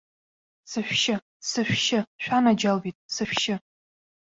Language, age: Abkhazian, 19-29